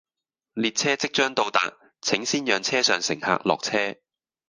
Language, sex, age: Cantonese, male, 30-39